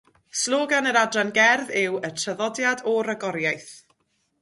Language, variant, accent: Welsh, Mid Wales, Y Deyrnas Unedig Cymraeg